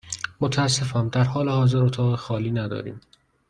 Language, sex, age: Persian, male, 19-29